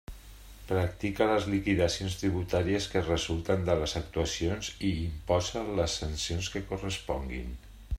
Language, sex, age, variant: Catalan, male, 50-59, Central